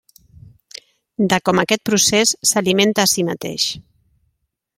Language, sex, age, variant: Catalan, female, 30-39, Central